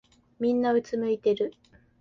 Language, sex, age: Japanese, female, 19-29